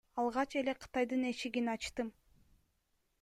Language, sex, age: Kyrgyz, female, 19-29